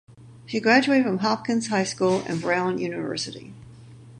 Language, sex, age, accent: English, female, 70-79, United States English